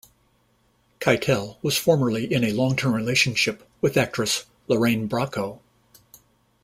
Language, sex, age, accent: English, male, 60-69, United States English